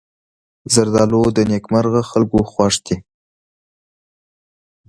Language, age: Pashto, 19-29